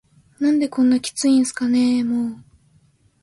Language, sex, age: Japanese, female, under 19